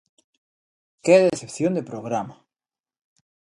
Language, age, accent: Galician, 19-29, Normativo (estándar)